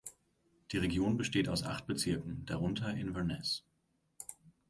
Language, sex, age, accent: German, male, 19-29, Deutschland Deutsch